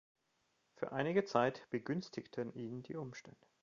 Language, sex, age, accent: German, male, 30-39, Deutschland Deutsch